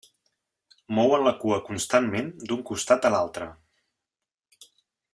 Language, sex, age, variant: Catalan, male, 40-49, Central